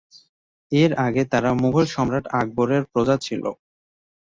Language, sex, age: Bengali, male, 19-29